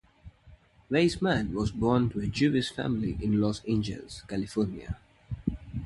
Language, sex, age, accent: English, male, 30-39, India and South Asia (India, Pakistan, Sri Lanka)